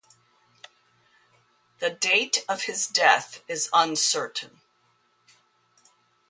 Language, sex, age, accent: English, female, 50-59, United States English